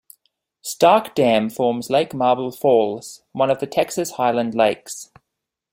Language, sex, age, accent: English, male, 19-29, Australian English